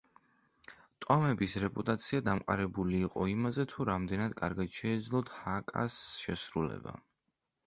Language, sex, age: Georgian, male, under 19